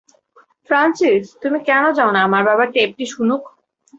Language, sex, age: Bengali, female, 19-29